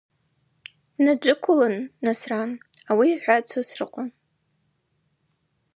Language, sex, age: Abaza, female, 19-29